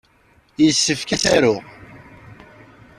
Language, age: Kabyle, 40-49